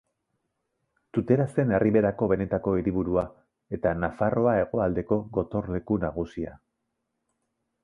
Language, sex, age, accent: Basque, male, 40-49, Erdialdekoa edo Nafarra (Gipuzkoa, Nafarroa)